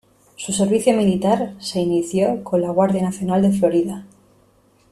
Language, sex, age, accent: Spanish, female, 30-39, España: Norte peninsular (Asturias, Castilla y León, Cantabria, País Vasco, Navarra, Aragón, La Rioja, Guadalajara, Cuenca)